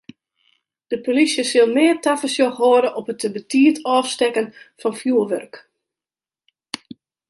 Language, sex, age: Western Frisian, female, 40-49